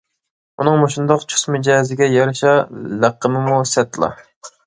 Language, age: Uyghur, 19-29